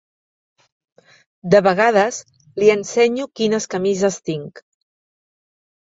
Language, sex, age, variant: Catalan, female, 40-49, Central